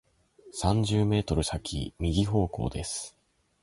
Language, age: Japanese, 19-29